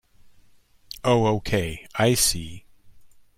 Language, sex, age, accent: English, male, 50-59, Canadian English